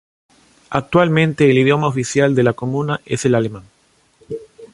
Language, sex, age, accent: Spanish, male, 30-39, Andino-Pacífico: Colombia, Perú, Ecuador, oeste de Bolivia y Venezuela andina